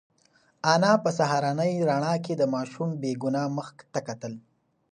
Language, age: Pashto, 19-29